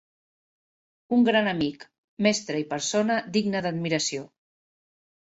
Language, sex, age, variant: Catalan, female, 40-49, Central